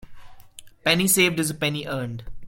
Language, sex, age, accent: English, male, 19-29, India and South Asia (India, Pakistan, Sri Lanka)